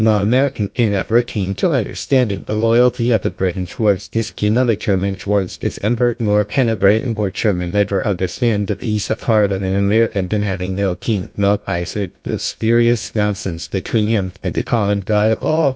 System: TTS, GlowTTS